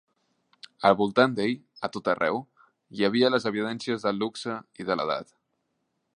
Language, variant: Catalan, Central